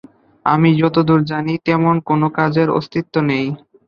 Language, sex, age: Bengali, male, under 19